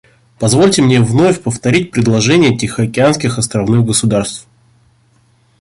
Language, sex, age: Russian, male, 30-39